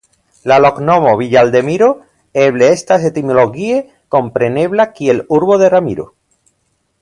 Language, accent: Esperanto, Internacia